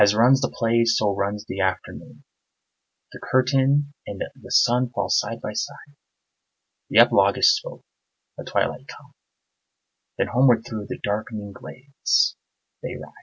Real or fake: real